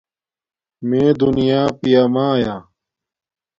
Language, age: Domaaki, 30-39